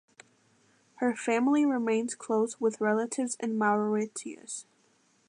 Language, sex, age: English, female, under 19